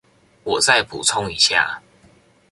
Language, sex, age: Chinese, male, under 19